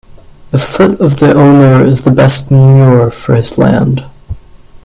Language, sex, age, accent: English, male, 19-29, United States English